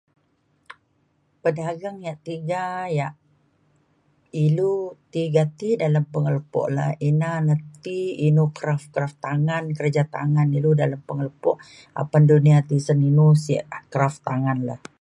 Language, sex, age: Mainstream Kenyah, female, 60-69